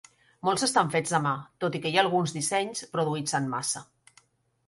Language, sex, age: Catalan, female, 40-49